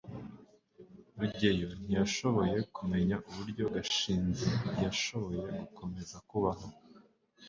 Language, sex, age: Kinyarwanda, male, 19-29